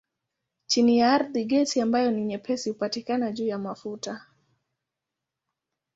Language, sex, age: Swahili, female, 19-29